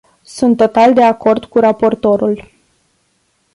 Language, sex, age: Romanian, female, 19-29